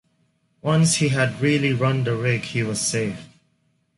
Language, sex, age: English, male, 19-29